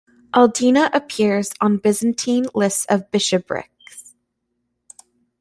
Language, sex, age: English, female, 19-29